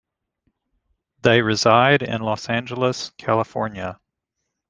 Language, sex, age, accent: English, male, 50-59, United States English